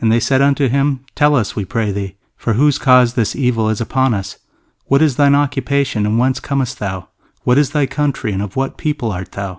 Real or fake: real